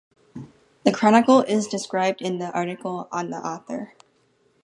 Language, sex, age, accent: English, female, under 19, United States English